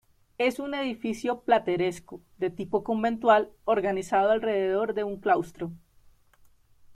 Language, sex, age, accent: Spanish, female, 19-29, Andino-Pacífico: Colombia, Perú, Ecuador, oeste de Bolivia y Venezuela andina